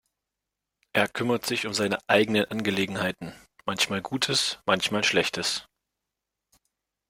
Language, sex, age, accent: German, male, 30-39, Deutschland Deutsch